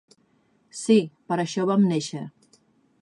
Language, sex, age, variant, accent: Catalan, female, 30-39, Central, central